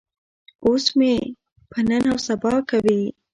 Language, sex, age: Pashto, female, 40-49